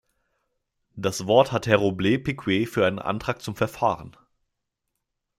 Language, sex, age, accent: German, male, 19-29, Deutschland Deutsch